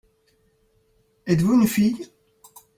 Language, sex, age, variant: French, male, 40-49, Français de métropole